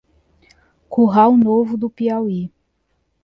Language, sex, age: Portuguese, female, 19-29